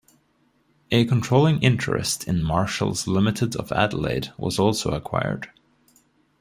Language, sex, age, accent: English, male, 30-39, United States English